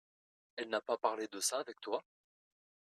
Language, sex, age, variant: French, male, 30-39, Français de métropole